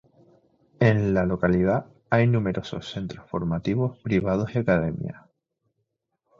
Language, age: Spanish, 19-29